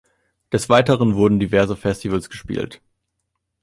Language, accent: German, Deutschland Deutsch